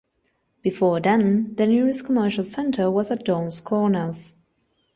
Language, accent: English, England English